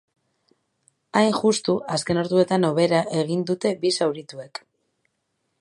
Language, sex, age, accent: Basque, female, 30-39, Mendebalekoa (Araba, Bizkaia, Gipuzkoako mendebaleko herri batzuk)